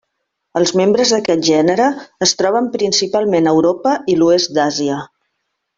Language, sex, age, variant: Catalan, female, 50-59, Central